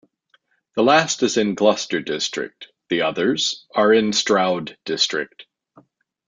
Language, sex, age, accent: English, male, 50-59, United States English